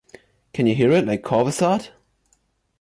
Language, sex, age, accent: English, male, under 19, United States English